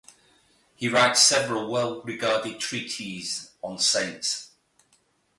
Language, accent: English, England English